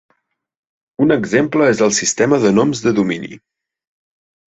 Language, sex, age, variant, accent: Catalan, male, 19-29, Central, gironí; Garrotxi